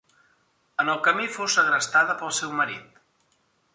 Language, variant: Catalan, Central